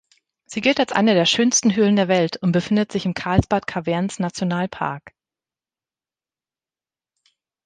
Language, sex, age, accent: German, female, 30-39, Deutschland Deutsch